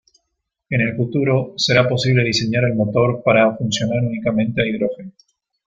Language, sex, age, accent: Spanish, male, 30-39, Rioplatense: Argentina, Uruguay, este de Bolivia, Paraguay